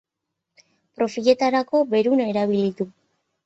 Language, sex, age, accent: Basque, female, 19-29, Nafar-lapurtarra edo Zuberotarra (Lapurdi, Nafarroa Beherea, Zuberoa)